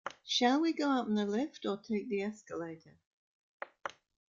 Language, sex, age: English, female, 70-79